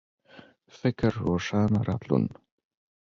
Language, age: Pashto, 30-39